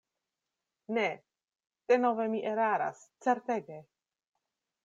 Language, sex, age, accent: Esperanto, female, 40-49, Internacia